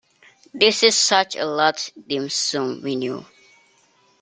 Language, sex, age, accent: English, male, 19-29, United States English